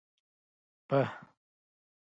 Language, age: Pashto, 30-39